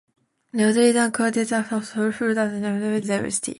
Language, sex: English, female